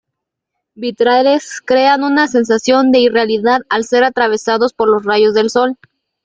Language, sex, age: Spanish, female, under 19